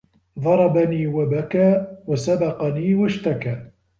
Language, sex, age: Arabic, male, 30-39